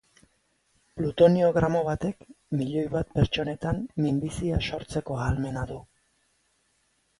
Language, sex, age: Basque, male, 40-49